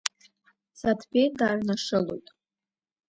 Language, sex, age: Abkhazian, female, under 19